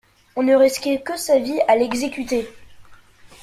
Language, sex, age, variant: French, male, 40-49, Français de métropole